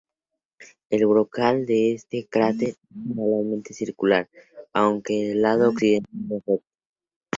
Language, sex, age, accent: Spanish, male, under 19, México